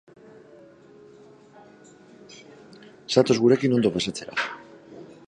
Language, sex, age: Basque, male, 40-49